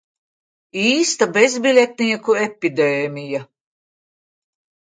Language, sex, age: Latvian, female, 60-69